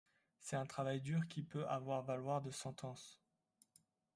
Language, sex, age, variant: French, male, 19-29, Français de métropole